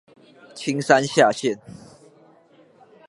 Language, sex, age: Chinese, male, under 19